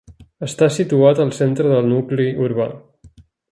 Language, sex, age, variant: Catalan, male, 30-39, Central